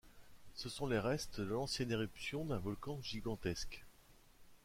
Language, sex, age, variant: French, male, 40-49, Français de métropole